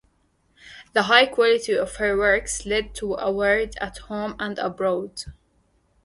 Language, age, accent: English, 30-39, United States English